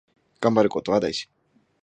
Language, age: Japanese, 19-29